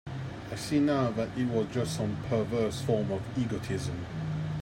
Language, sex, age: English, male, 30-39